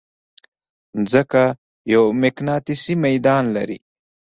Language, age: Pashto, 19-29